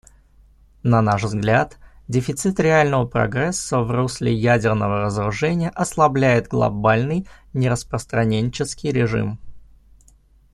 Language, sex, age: Russian, male, 30-39